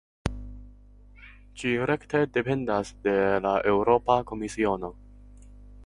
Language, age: Esperanto, under 19